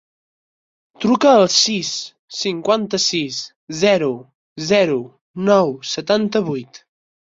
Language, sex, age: Catalan, male, 19-29